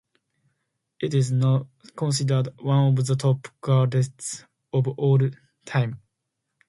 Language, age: English, 19-29